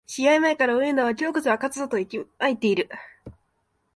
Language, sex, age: Japanese, female, 19-29